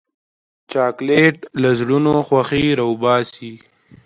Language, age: Pashto, under 19